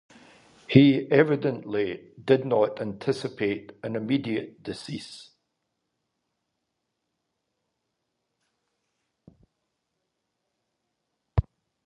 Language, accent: English, Scottish English